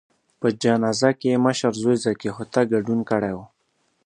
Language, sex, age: Pashto, male, under 19